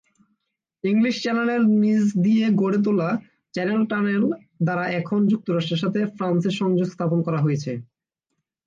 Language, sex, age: Bengali, male, 19-29